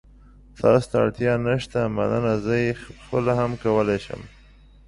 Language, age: Pashto, 40-49